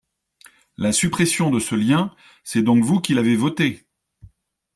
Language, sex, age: French, male, 50-59